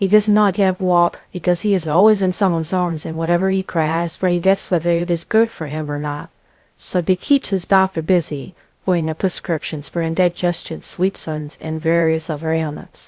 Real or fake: fake